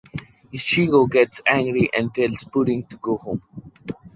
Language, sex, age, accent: English, male, 19-29, India and South Asia (India, Pakistan, Sri Lanka)